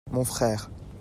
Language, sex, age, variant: French, male, under 19, Français de métropole